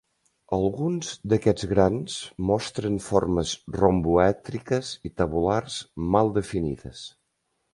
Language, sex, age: Catalan, male, 50-59